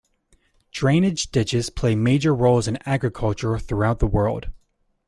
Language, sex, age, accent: English, male, 30-39, United States English